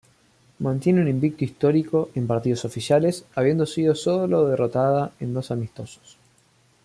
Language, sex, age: Spanish, male, under 19